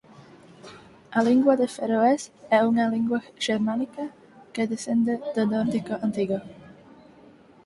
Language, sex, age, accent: Galician, female, 19-29, Neofalante